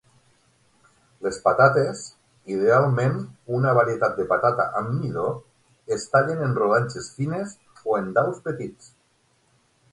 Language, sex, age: Catalan, male, 50-59